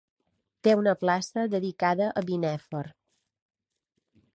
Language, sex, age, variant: Catalan, female, 40-49, Balear